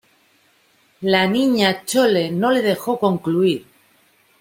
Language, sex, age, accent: Spanish, female, 40-49, España: Norte peninsular (Asturias, Castilla y León, Cantabria, País Vasco, Navarra, Aragón, La Rioja, Guadalajara, Cuenca)